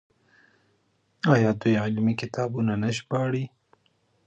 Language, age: Pashto, 30-39